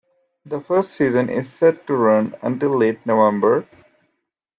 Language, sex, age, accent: English, male, 19-29, United States English